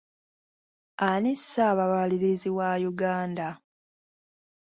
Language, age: Ganda, 30-39